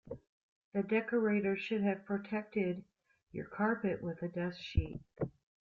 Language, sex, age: English, female, 50-59